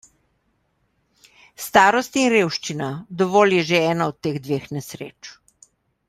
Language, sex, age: Slovenian, female, 60-69